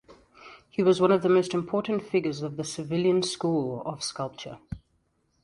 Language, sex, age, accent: English, female, 30-39, Southern African (South Africa, Zimbabwe, Namibia)